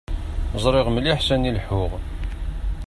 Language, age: Kabyle, 30-39